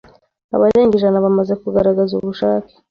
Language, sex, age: Kinyarwanda, female, 30-39